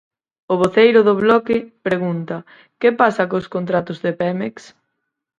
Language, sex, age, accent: Galician, female, under 19, Central (gheada); Normativo (estándar)